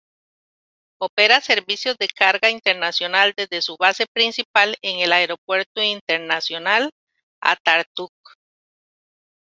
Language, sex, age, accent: Spanish, female, 50-59, América central